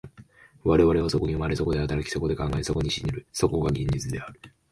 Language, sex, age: Japanese, male, under 19